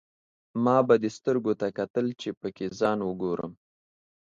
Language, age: Pashto, 19-29